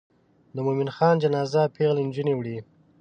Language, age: Pashto, 30-39